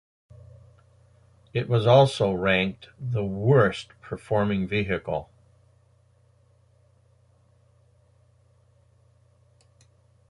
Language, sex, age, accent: English, male, 60-69, United States English